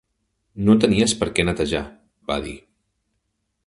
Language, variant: Catalan, Central